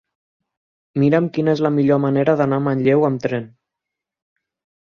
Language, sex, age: Catalan, male, 19-29